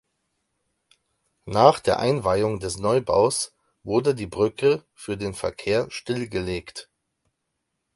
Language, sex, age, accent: German, male, 30-39, Deutschland Deutsch